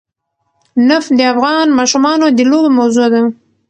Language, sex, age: Pashto, female, 30-39